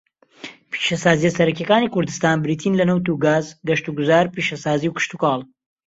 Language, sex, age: Central Kurdish, male, 19-29